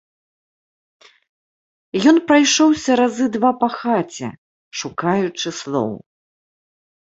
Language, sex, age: Belarusian, female, 40-49